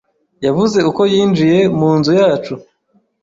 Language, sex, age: Kinyarwanda, male, 30-39